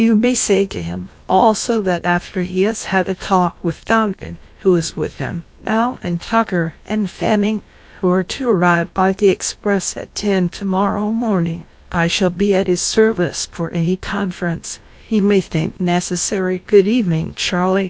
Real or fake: fake